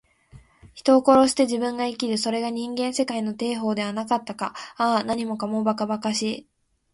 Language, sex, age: Japanese, female, 19-29